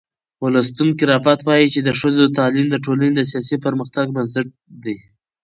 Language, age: Pashto, 19-29